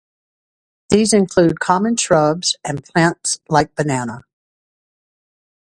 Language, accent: English, United States English